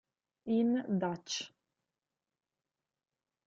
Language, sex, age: Italian, female, 19-29